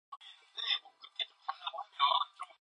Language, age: Korean, 19-29